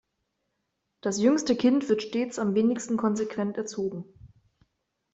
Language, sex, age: German, female, 19-29